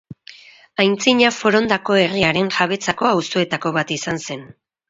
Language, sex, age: Basque, female, 40-49